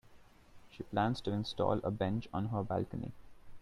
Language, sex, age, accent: English, male, 19-29, India and South Asia (India, Pakistan, Sri Lanka)